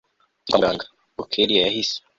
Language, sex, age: Kinyarwanda, male, under 19